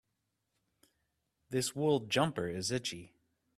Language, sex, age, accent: English, male, 30-39, United States English